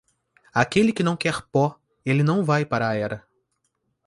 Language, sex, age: Portuguese, male, 19-29